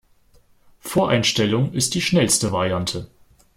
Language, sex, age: German, female, 19-29